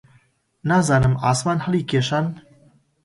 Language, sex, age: Central Kurdish, male, 19-29